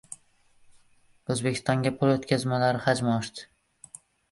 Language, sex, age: Uzbek, male, under 19